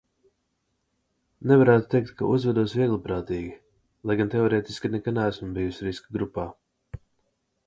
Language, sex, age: Latvian, male, 19-29